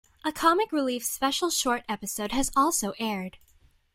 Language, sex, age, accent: English, female, under 19, United States English